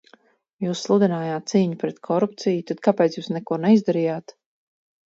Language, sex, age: Latvian, female, 40-49